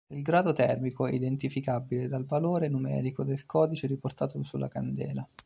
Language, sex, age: Italian, male, 30-39